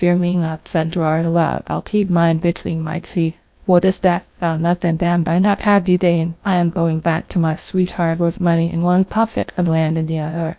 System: TTS, GlowTTS